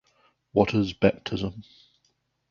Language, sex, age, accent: English, male, 30-39, New Zealand English